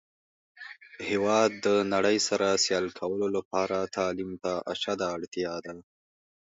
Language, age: Pashto, 19-29